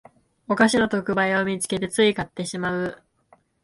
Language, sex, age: Japanese, female, 19-29